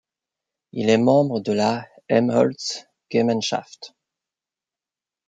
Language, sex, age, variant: French, male, 50-59, Français de métropole